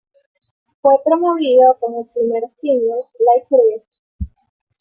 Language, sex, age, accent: Spanish, female, 30-39, Andino-Pacífico: Colombia, Perú, Ecuador, oeste de Bolivia y Venezuela andina